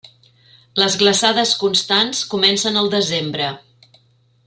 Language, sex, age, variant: Catalan, female, 50-59, Central